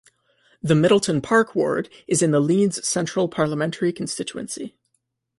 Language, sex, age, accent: English, male, 19-29, United States English